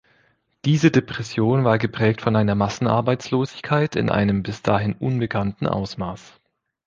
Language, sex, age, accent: German, male, 30-39, Deutschland Deutsch